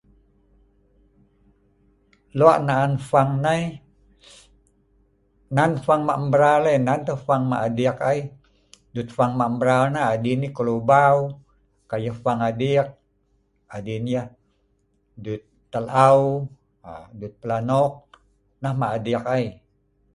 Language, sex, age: Sa'ban, male, 50-59